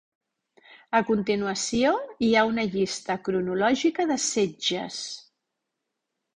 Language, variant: Catalan, Central